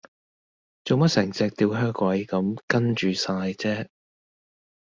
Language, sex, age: Cantonese, male, 50-59